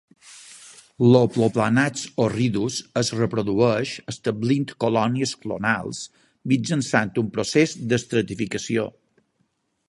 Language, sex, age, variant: Catalan, male, 60-69, Balear